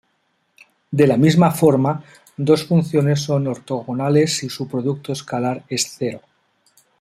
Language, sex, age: Spanish, male, 40-49